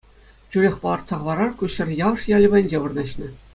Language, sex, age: Chuvash, male, 40-49